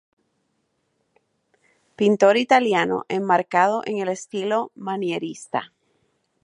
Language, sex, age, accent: Spanish, male, under 19, Caribe: Cuba, Venezuela, Puerto Rico, República Dominicana, Panamá, Colombia caribeña, México caribeño, Costa del golfo de México